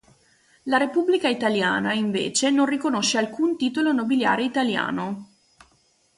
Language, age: Italian, 19-29